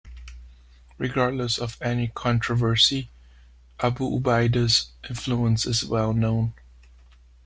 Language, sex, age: English, male, 30-39